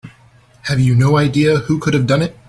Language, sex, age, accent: English, male, 19-29, United States English